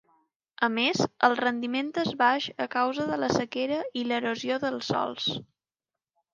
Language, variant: Catalan, Balear